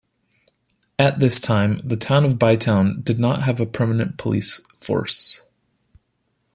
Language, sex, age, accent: English, male, 30-39, United States English